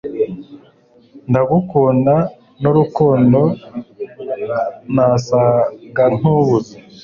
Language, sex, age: Kinyarwanda, male, 19-29